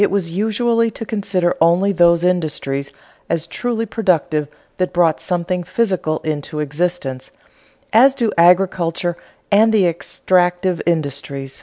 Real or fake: real